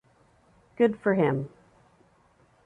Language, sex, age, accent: English, female, 50-59, United States English